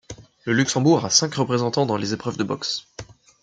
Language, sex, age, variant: French, male, 19-29, Français de métropole